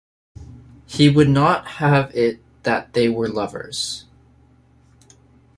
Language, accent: English, United States English